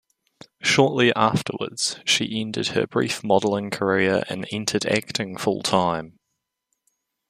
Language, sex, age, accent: English, male, under 19, New Zealand English